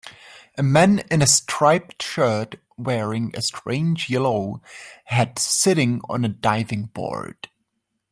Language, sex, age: English, male, 30-39